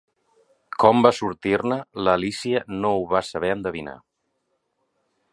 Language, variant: Catalan, Central